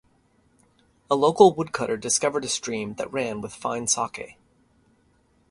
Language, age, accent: English, 50-59, United States English